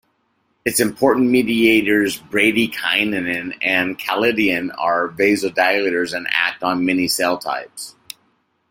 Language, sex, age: English, male, 40-49